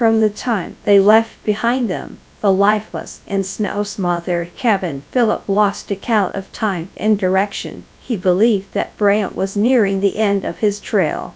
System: TTS, GradTTS